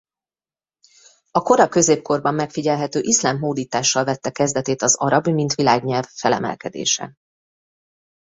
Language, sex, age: Hungarian, female, 30-39